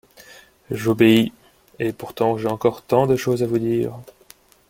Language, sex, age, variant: French, male, 19-29, Français de métropole